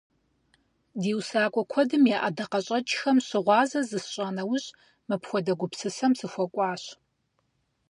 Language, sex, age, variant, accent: Kabardian, female, 30-39, Адыгэбзэ (Къэбэрдей, Кирил, псоми зэдай), Джылэхъстэней (Gilahsteney)